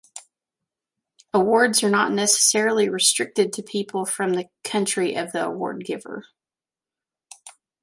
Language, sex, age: English, female, 40-49